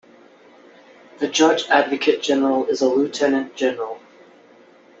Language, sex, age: English, male, 19-29